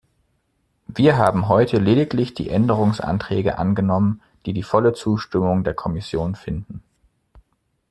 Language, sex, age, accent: German, male, 30-39, Deutschland Deutsch